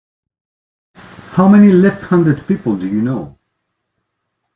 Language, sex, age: English, male, 50-59